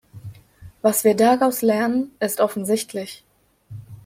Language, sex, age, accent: German, female, 19-29, Deutschland Deutsch